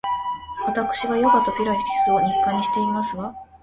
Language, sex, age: Japanese, female, 19-29